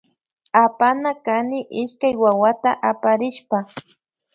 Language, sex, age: Loja Highland Quichua, female, 19-29